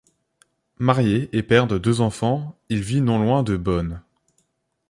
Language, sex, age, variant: French, male, under 19, Français de métropole